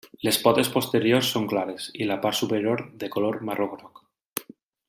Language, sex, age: Catalan, male, 30-39